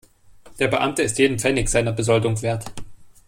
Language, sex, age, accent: German, male, 19-29, Deutschland Deutsch